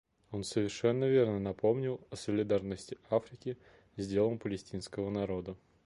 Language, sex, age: Russian, male, 30-39